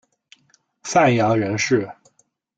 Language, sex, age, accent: Chinese, male, 19-29, 出生地：河南省